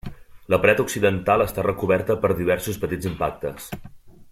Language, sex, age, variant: Catalan, male, 30-39, Central